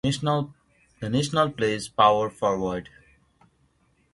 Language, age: English, 19-29